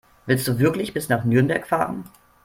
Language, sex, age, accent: German, male, under 19, Deutschland Deutsch